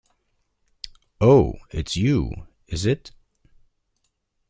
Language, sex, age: English, male, 19-29